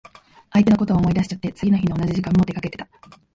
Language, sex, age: Japanese, female, 19-29